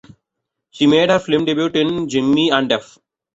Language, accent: English, Southern African (South Africa, Zimbabwe, Namibia)